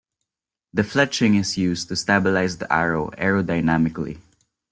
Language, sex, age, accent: English, male, 19-29, Filipino